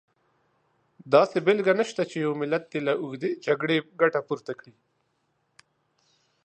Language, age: Pashto, 40-49